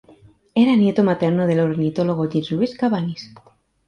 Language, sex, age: Spanish, female, 19-29